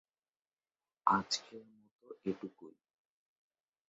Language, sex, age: Bengali, male, 19-29